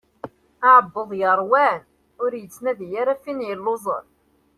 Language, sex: Kabyle, female